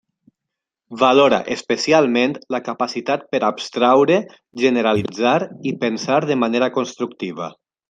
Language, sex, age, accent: Catalan, male, 19-29, valencià